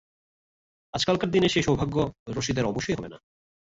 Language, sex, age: Bengali, male, 30-39